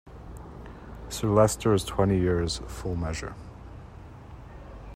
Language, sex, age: English, male, 30-39